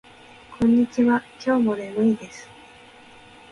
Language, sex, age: Japanese, female, 19-29